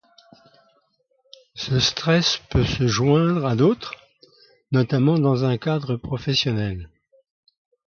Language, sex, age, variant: French, male, 80-89, Français de métropole